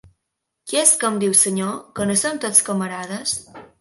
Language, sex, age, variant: Catalan, female, under 19, Balear